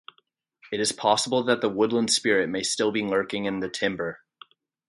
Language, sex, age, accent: English, male, 19-29, United States English